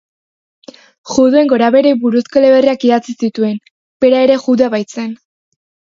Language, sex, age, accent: Basque, female, under 19, Mendebalekoa (Araba, Bizkaia, Gipuzkoako mendebaleko herri batzuk)